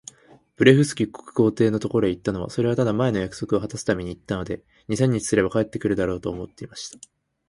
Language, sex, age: Japanese, male, 19-29